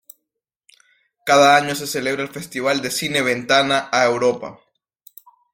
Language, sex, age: Spanish, male, under 19